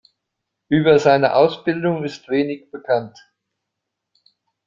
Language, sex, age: German, male, 60-69